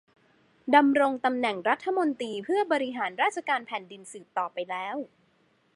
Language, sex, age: Thai, female, 19-29